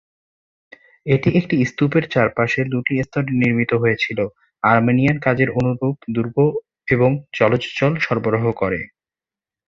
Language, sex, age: Bengali, male, 19-29